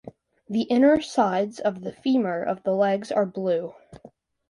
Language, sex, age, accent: English, male, under 19, United States English